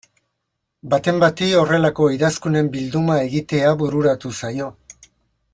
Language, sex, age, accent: Basque, male, 60-69, Mendebalekoa (Araba, Bizkaia, Gipuzkoako mendebaleko herri batzuk)